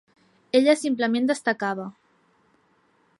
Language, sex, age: Catalan, female, 19-29